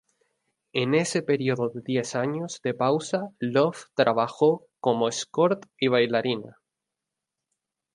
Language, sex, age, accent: Spanish, male, 19-29, España: Islas Canarias